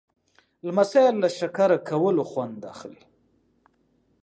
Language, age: Pashto, 30-39